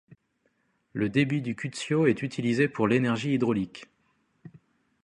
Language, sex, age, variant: French, male, 30-39, Français de métropole